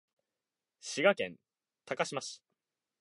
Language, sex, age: Japanese, male, 19-29